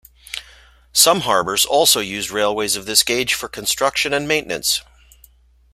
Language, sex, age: English, male, 50-59